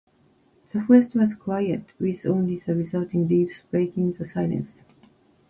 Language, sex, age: Japanese, female, 60-69